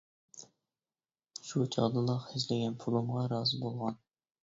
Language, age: Uyghur, 30-39